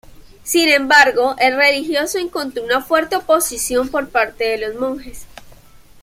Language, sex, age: Spanish, female, 19-29